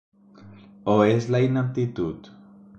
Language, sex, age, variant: Catalan, male, 19-29, Central